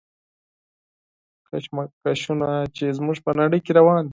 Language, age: Pashto, 19-29